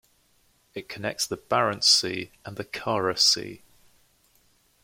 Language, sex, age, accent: English, male, 19-29, England English